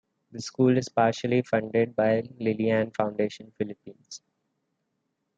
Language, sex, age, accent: English, male, 19-29, India and South Asia (India, Pakistan, Sri Lanka)